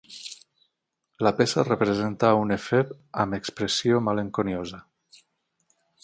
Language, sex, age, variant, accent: Catalan, male, 40-49, Tortosí, nord-occidental